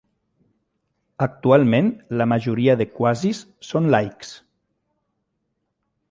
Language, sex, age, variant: Catalan, male, 40-49, Central